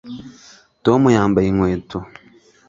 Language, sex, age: Kinyarwanda, male, under 19